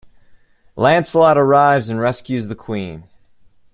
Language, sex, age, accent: English, male, 19-29, United States English